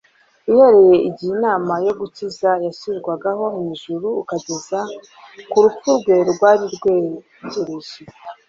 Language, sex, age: Kinyarwanda, female, 40-49